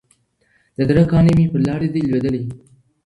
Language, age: Pashto, under 19